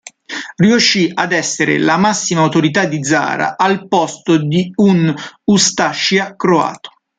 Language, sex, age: Italian, male, 30-39